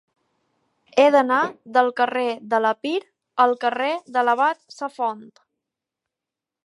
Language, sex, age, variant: Catalan, female, 19-29, Balear